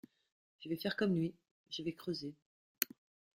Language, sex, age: French, female, 50-59